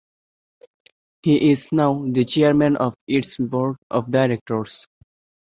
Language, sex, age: English, male, 19-29